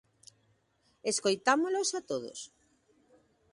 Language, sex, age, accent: Galician, female, 30-39, Normativo (estándar)